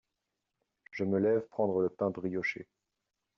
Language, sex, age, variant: French, male, 19-29, Français de métropole